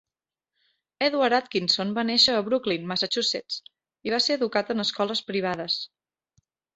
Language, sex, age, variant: Catalan, male, 30-39, Central